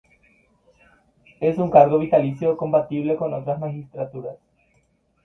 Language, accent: Spanish, Rioplatense: Argentina, Uruguay, este de Bolivia, Paraguay